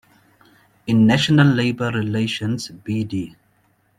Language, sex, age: English, male, 30-39